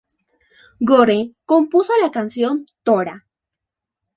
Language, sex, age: Spanish, female, 19-29